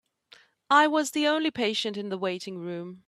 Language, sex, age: English, female, 40-49